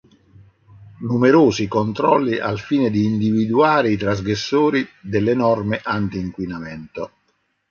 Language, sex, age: Italian, male, 50-59